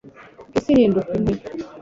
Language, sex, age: Kinyarwanda, female, 40-49